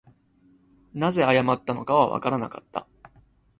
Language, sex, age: Japanese, male, 19-29